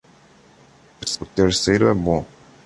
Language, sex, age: Portuguese, male, 30-39